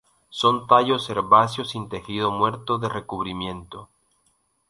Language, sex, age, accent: Spanish, male, 19-29, Andino-Pacífico: Colombia, Perú, Ecuador, oeste de Bolivia y Venezuela andina